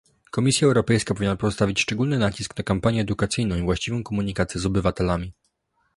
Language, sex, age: Polish, male, under 19